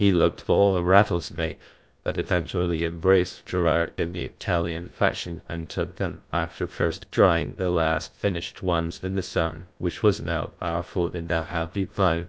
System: TTS, GlowTTS